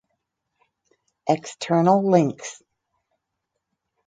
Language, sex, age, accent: English, female, 60-69, United States English